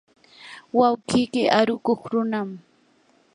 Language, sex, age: Yanahuanca Pasco Quechua, female, 19-29